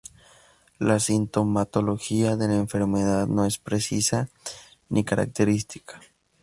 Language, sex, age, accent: Spanish, male, 19-29, México